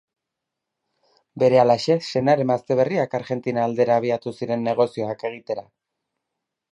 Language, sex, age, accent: Basque, male, 30-39, Mendebalekoa (Araba, Bizkaia, Gipuzkoako mendebaleko herri batzuk)